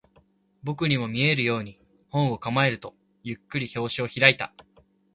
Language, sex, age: Japanese, male, 19-29